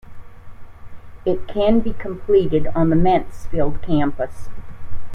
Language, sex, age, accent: English, female, 70-79, United States English